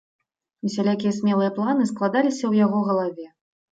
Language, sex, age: Belarusian, female, 30-39